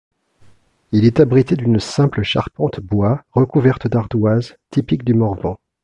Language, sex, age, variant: French, male, 40-49, Français de métropole